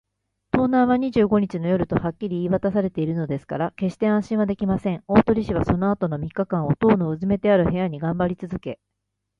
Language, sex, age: Japanese, female, 40-49